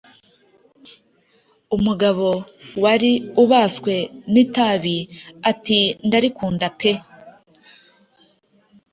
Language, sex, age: Kinyarwanda, female, 30-39